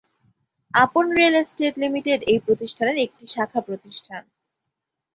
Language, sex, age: Bengali, female, 19-29